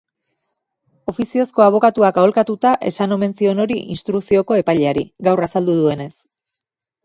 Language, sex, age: Basque, female, 30-39